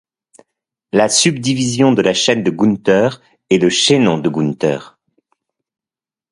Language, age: French, 40-49